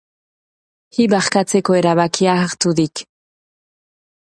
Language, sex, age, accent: Basque, female, 30-39, Nafar-lapurtarra edo Zuberotarra (Lapurdi, Nafarroa Beherea, Zuberoa)